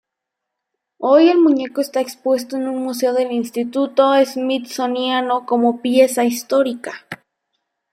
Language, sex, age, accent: Spanish, female, under 19, América central